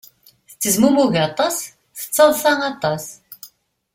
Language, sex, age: Kabyle, female, 40-49